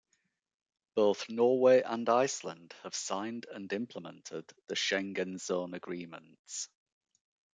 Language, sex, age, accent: English, male, 40-49, England English